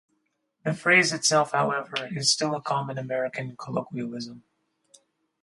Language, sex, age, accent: English, male, 40-49, United States English